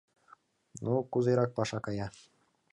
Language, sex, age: Mari, male, 19-29